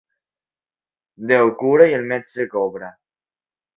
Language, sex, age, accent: Catalan, male, under 19, valencià